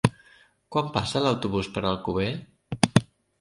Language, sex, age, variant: Catalan, male, 30-39, Nord-Occidental